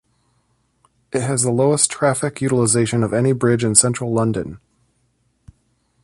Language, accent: English, United States English